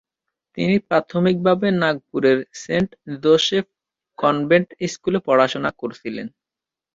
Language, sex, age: Bengali, male, 19-29